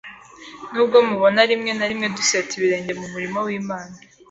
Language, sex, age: Kinyarwanda, female, 19-29